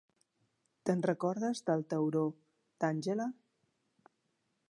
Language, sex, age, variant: Catalan, female, 40-49, Central